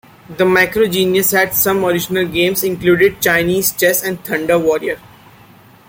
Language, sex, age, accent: English, male, 19-29, India and South Asia (India, Pakistan, Sri Lanka)